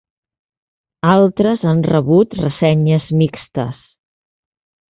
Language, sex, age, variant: Catalan, female, 40-49, Central